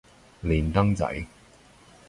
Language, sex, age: Cantonese, male, 19-29